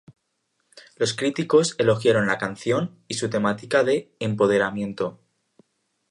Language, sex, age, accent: Spanish, male, under 19, España: Centro-Sur peninsular (Madrid, Toledo, Castilla-La Mancha)